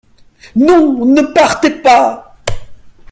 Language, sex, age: French, male, 19-29